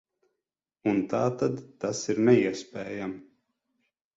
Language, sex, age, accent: Latvian, male, 30-39, Riga; Dzimtā valoda; nav